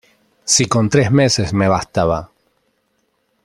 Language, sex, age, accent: Spanish, male, 30-39, Rioplatense: Argentina, Uruguay, este de Bolivia, Paraguay